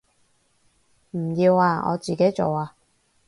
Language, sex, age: Cantonese, female, 19-29